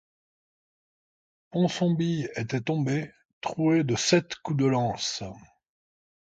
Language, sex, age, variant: French, male, 60-69, Français de métropole